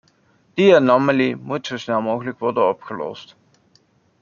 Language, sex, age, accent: Dutch, male, 30-39, Nederlands Nederlands